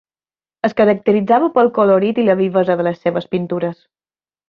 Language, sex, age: Catalan, female, 30-39